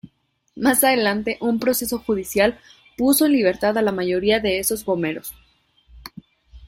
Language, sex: Spanish, female